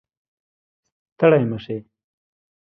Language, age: Pashto, 19-29